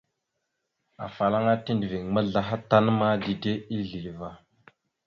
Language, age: Mada (Cameroon), 19-29